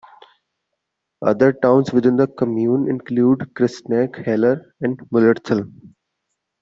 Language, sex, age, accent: English, male, 19-29, India and South Asia (India, Pakistan, Sri Lanka)